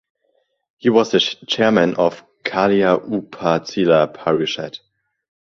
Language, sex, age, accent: English, male, under 19, German Accent